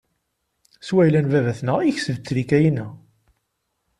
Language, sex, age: Kabyle, male, 30-39